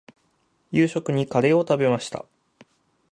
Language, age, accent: Japanese, 30-39, 標準